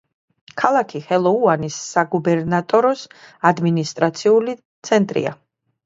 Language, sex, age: Georgian, female, 40-49